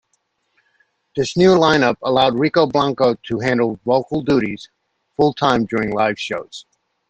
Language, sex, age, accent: English, male, 60-69, United States English